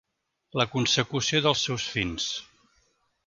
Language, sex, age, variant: Catalan, male, 50-59, Central